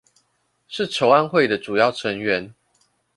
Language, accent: Chinese, 出生地：臺北市